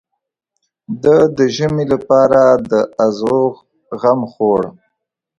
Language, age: Pashto, 19-29